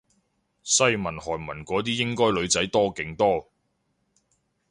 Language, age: Cantonese, 40-49